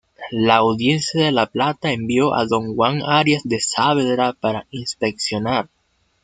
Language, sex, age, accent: Spanish, male, 19-29, Caribe: Cuba, Venezuela, Puerto Rico, República Dominicana, Panamá, Colombia caribeña, México caribeño, Costa del golfo de México